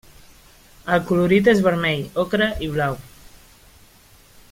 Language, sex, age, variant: Catalan, female, 30-39, Central